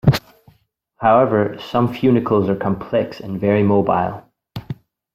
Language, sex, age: English, male, 19-29